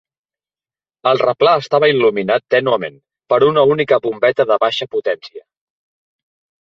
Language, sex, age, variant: Catalan, male, 30-39, Central